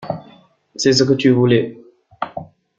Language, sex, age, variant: French, male, 19-29, Français d'Afrique subsaharienne et des îles africaines